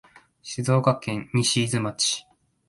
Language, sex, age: Japanese, male, 19-29